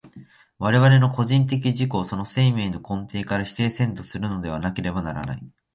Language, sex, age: Japanese, male, 19-29